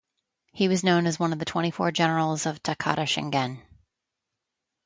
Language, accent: English, United States English